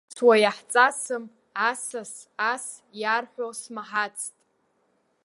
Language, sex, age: Abkhazian, female, under 19